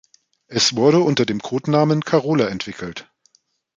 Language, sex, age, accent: German, male, 40-49, Deutschland Deutsch